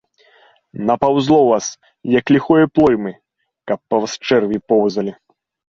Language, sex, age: Belarusian, male, 19-29